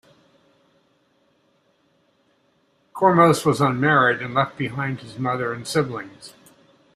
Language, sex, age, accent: English, male, 70-79, United States English